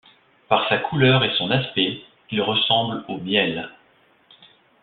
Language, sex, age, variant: French, male, 30-39, Français de métropole